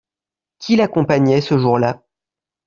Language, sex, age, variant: French, male, 30-39, Français de métropole